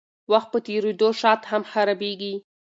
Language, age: Pashto, 19-29